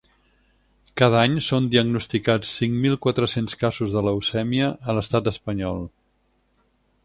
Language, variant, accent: Catalan, Central, Barceloní